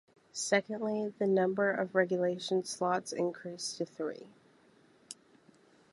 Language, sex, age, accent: English, female, 19-29, United States English